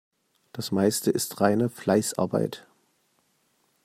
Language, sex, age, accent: German, male, 50-59, Deutschland Deutsch